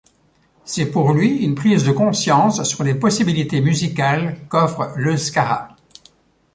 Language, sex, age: French, male, 70-79